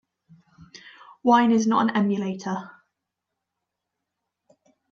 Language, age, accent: English, under 19, England English